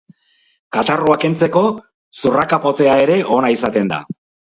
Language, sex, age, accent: Basque, male, 60-69, Mendebalekoa (Araba, Bizkaia, Gipuzkoako mendebaleko herri batzuk)